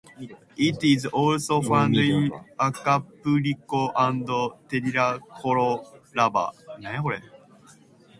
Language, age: English, under 19